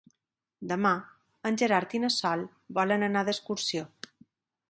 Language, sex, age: Catalan, female, 40-49